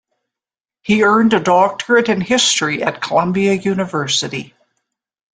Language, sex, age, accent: English, female, 60-69, Canadian English